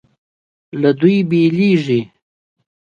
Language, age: Pashto, 40-49